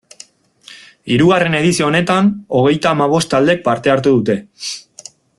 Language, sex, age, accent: Basque, male, 19-29, Erdialdekoa edo Nafarra (Gipuzkoa, Nafarroa)